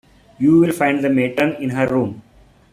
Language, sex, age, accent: English, male, 30-39, India and South Asia (India, Pakistan, Sri Lanka)